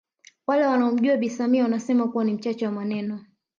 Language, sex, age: Swahili, male, 19-29